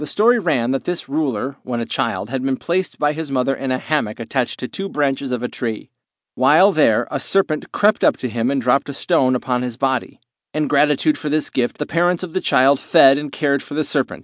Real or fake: real